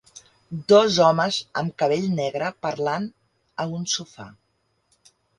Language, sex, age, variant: Catalan, female, 60-69, Central